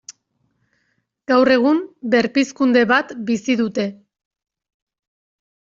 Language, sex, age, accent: Basque, female, 30-39, Erdialdekoa edo Nafarra (Gipuzkoa, Nafarroa)